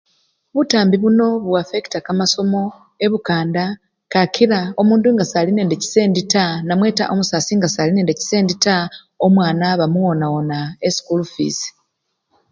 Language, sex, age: Luyia, female, 50-59